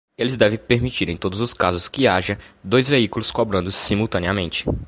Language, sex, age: Portuguese, male, under 19